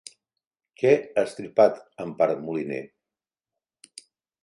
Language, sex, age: Catalan, male, 60-69